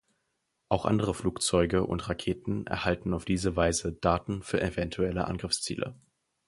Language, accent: German, Deutschland Deutsch